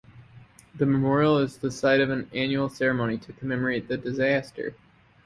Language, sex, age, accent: English, male, 30-39, United States English